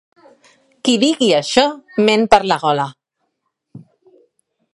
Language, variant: Catalan, Central